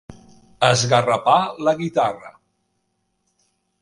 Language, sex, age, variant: Catalan, male, 40-49, Central